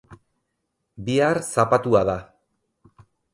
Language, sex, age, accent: Basque, male, 40-49, Erdialdekoa edo Nafarra (Gipuzkoa, Nafarroa)